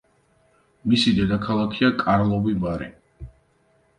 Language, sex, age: Georgian, male, 19-29